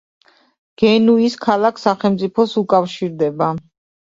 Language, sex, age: Georgian, female, 40-49